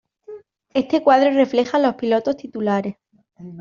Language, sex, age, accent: Spanish, female, 19-29, España: Sur peninsular (Andalucia, Extremadura, Murcia)